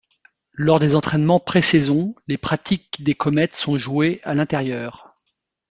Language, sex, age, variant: French, male, 50-59, Français de métropole